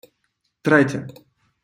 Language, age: Ukrainian, 19-29